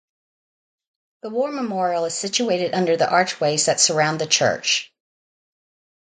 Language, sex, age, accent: English, female, 60-69, United States English